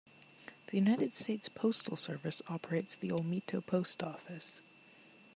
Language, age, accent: English, 19-29, United States English